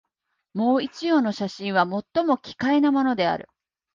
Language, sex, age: Japanese, female, 40-49